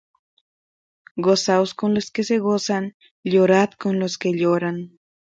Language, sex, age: Spanish, female, 19-29